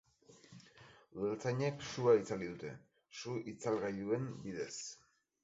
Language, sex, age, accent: Basque, male, 50-59, Erdialdekoa edo Nafarra (Gipuzkoa, Nafarroa)